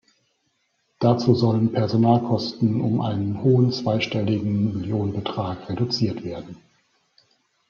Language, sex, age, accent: German, male, 30-39, Deutschland Deutsch